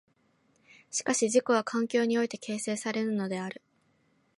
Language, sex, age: Japanese, female, 19-29